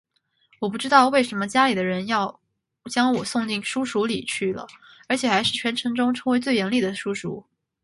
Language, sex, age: Chinese, female, 19-29